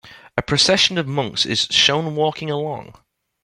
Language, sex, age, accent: English, male, 19-29, England English